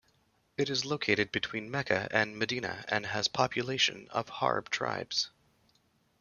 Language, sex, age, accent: English, male, 30-39, Canadian English